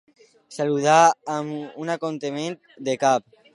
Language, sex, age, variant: Catalan, male, under 19, Alacantí